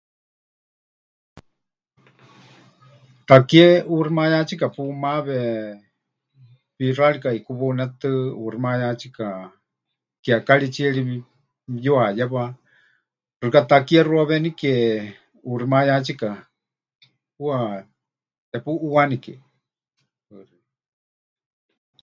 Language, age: Huichol, 50-59